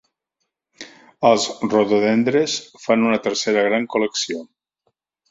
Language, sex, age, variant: Catalan, male, 60-69, Septentrional